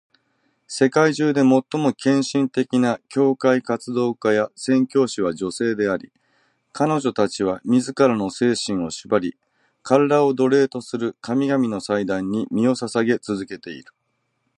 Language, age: Japanese, 50-59